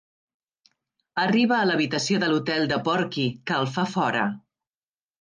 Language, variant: Catalan, Central